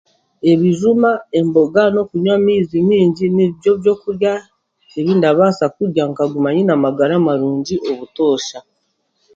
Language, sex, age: Chiga, female, 40-49